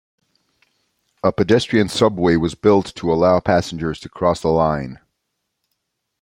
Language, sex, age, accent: English, male, 30-39, United States English